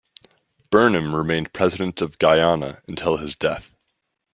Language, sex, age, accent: English, male, 19-29, Canadian English